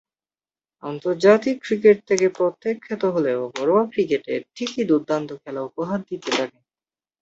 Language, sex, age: Bengali, male, under 19